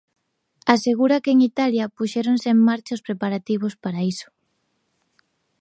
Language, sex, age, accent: Galician, female, 30-39, Normativo (estándar)